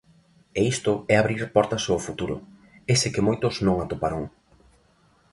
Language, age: Galician, 19-29